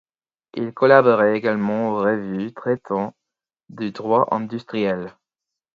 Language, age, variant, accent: French, 19-29, Français d'Europe, Français du Royaume-Uni